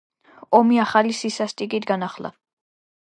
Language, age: Georgian, under 19